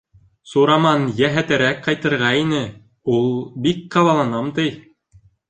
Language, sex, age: Bashkir, male, 19-29